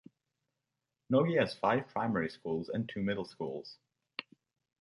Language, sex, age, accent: English, male, under 19, United States English